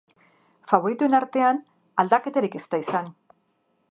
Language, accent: Basque, Mendebalekoa (Araba, Bizkaia, Gipuzkoako mendebaleko herri batzuk)